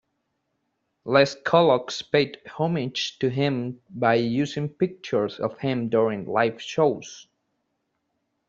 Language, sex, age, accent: English, male, 19-29, United States English